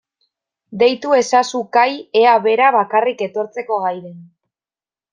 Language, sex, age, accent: Basque, female, 19-29, Mendebalekoa (Araba, Bizkaia, Gipuzkoako mendebaleko herri batzuk)